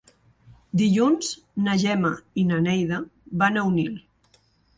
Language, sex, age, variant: Catalan, female, 40-49, Central